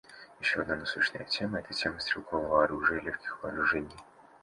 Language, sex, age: Russian, male, 19-29